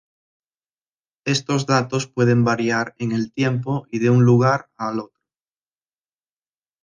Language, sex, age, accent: Spanish, male, 19-29, España: Norte peninsular (Asturias, Castilla y León, Cantabria, País Vasco, Navarra, Aragón, La Rioja, Guadalajara, Cuenca)